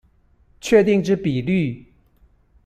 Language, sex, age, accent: Chinese, male, 40-49, 出生地：臺北市